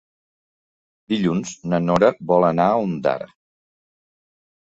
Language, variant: Catalan, Central